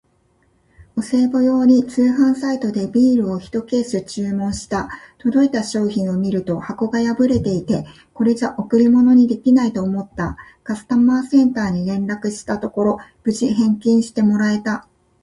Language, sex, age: Japanese, female, 50-59